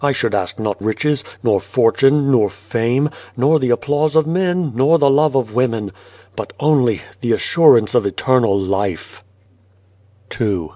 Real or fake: real